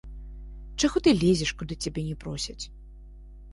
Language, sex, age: Belarusian, female, 30-39